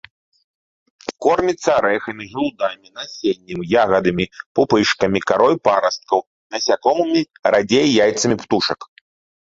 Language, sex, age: Belarusian, male, 30-39